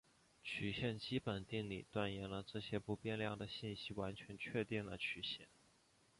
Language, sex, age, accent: Chinese, male, 19-29, 出生地：江西省